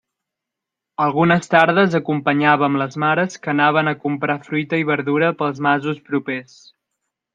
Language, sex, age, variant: Catalan, male, 19-29, Central